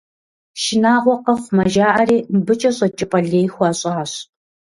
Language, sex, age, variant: Kabardian, female, 40-49, Адыгэбзэ (Къэбэрдей, Кирил, Урысей)